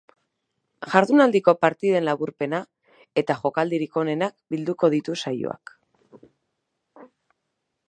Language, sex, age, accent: Basque, female, 30-39, Erdialdekoa edo Nafarra (Gipuzkoa, Nafarroa)